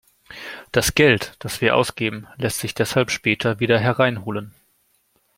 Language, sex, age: German, male, 19-29